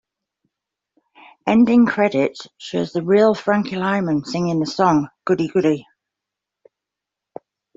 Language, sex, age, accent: English, female, 40-49, England English